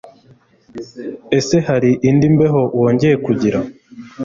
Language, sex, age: Kinyarwanda, male, 19-29